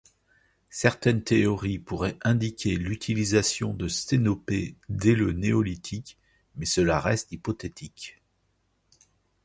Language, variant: French, Français de métropole